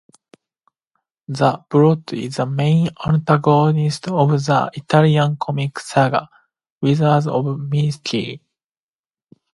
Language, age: English, 19-29